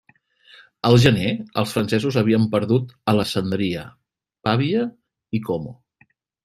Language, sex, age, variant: Catalan, male, 40-49, Central